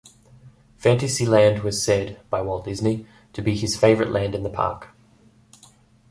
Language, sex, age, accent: English, male, 19-29, Australian English